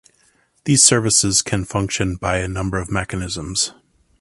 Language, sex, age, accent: English, male, 40-49, United States English